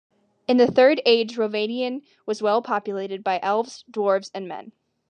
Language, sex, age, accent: English, female, under 19, United States English